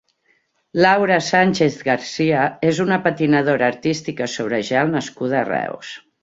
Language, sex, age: Catalan, female, 50-59